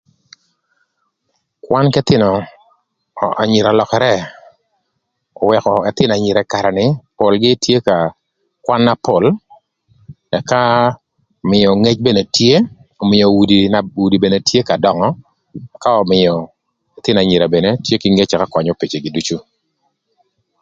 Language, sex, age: Thur, male, 60-69